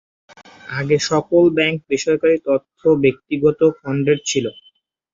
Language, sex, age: Bengali, male, 19-29